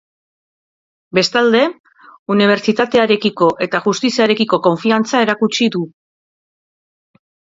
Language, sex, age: Basque, female, 40-49